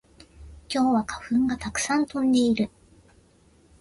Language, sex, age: Japanese, female, 30-39